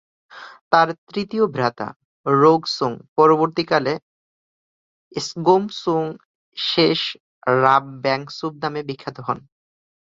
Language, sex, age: Bengali, male, 19-29